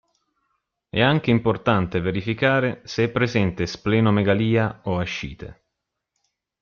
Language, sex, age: Italian, male, 30-39